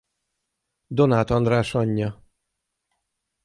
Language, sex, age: Hungarian, male, 40-49